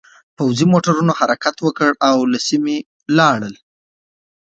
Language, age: Pashto, 19-29